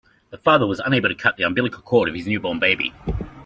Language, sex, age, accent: English, male, 40-49, Australian English